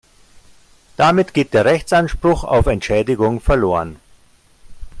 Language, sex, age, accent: German, male, 50-59, Deutschland Deutsch